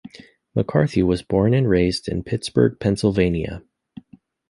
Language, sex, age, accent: English, male, 30-39, United States English